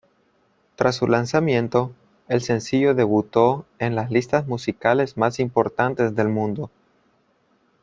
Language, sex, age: Spanish, male, 19-29